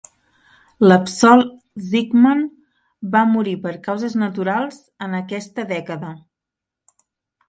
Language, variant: Catalan, Central